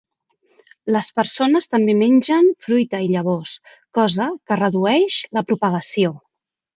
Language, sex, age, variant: Catalan, female, 40-49, Central